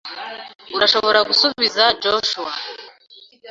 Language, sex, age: Kinyarwanda, female, 19-29